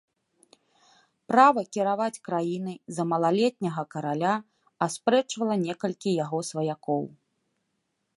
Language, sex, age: Belarusian, female, 30-39